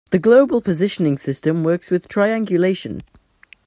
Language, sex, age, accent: English, male, under 19, England English